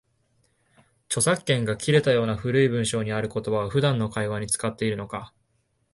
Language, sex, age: Japanese, male, 19-29